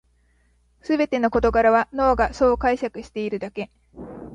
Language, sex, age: Japanese, female, 19-29